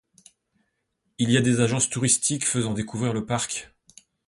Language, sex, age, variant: French, male, 40-49, Français de métropole